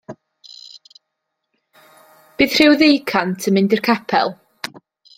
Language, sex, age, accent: Welsh, female, 19-29, Y Deyrnas Unedig Cymraeg